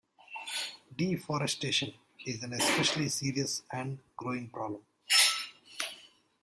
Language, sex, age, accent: English, male, 40-49, India and South Asia (India, Pakistan, Sri Lanka)